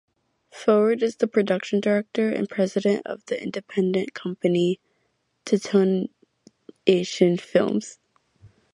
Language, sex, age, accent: English, female, under 19, United States English